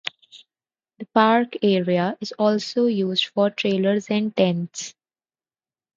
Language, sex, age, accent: English, female, 19-29, India and South Asia (India, Pakistan, Sri Lanka)